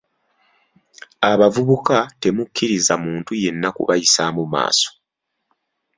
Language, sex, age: Ganda, male, 30-39